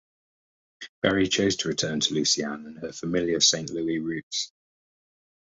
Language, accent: English, England English